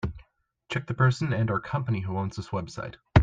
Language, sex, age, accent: English, male, under 19, United States English